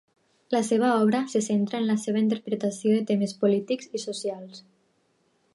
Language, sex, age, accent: Catalan, female, 19-29, Tortosí